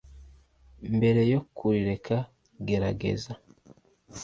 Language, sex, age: Kinyarwanda, male, 19-29